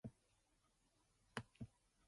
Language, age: English, 19-29